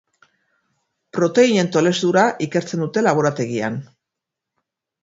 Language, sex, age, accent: Basque, female, 50-59, Erdialdekoa edo Nafarra (Gipuzkoa, Nafarroa)